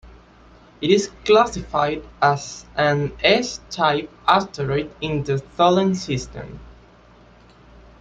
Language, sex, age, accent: English, male, 19-29, United States English